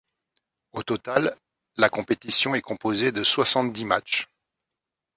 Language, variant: French, Français de métropole